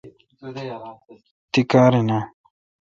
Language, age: Kalkoti, 19-29